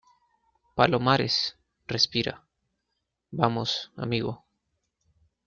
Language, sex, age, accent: Spanish, male, 19-29, Andino-Pacífico: Colombia, Perú, Ecuador, oeste de Bolivia y Venezuela andina